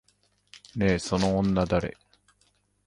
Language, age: Japanese, 50-59